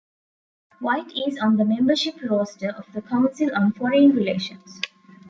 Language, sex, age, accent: English, female, 19-29, India and South Asia (India, Pakistan, Sri Lanka)